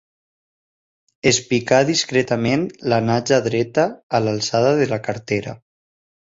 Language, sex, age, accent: Catalan, male, 19-29, valencià; valencià meridional